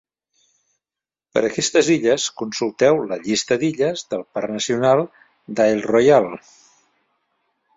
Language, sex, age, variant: Catalan, male, 60-69, Central